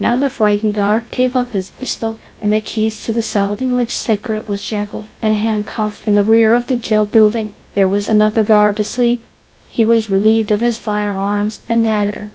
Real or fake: fake